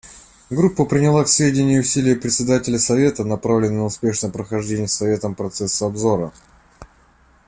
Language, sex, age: Russian, male, 40-49